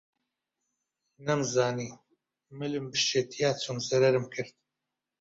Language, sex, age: Central Kurdish, male, 30-39